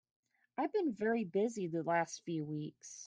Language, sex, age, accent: English, female, 19-29, United States English